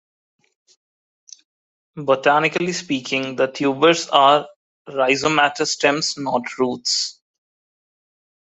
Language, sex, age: English, male, 19-29